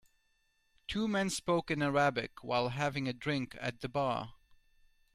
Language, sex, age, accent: English, male, 40-49, England English